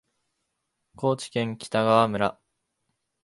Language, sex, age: Japanese, male, 19-29